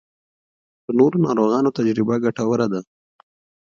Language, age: Pashto, 19-29